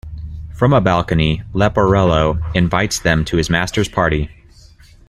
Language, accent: English, United States English